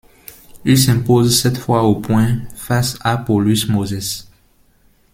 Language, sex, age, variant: French, male, 19-29, Français d'Afrique subsaharienne et des îles africaines